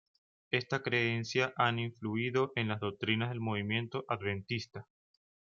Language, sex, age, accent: Spanish, male, 19-29, Caribe: Cuba, Venezuela, Puerto Rico, República Dominicana, Panamá, Colombia caribeña, México caribeño, Costa del golfo de México